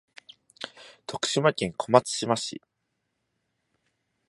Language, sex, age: Japanese, male, 19-29